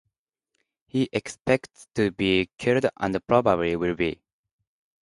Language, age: English, 19-29